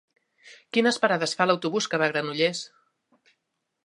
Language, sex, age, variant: Catalan, female, 40-49, Central